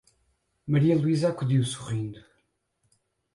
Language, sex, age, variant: Portuguese, male, 30-39, Portuguese (Portugal)